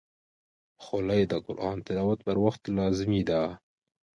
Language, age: Pashto, 19-29